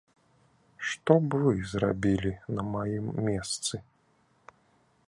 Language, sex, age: Belarusian, male, 30-39